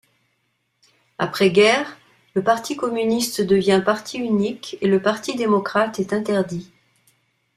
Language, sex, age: French, female, 60-69